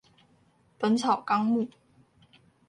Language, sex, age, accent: Chinese, female, under 19, 出生地：臺中市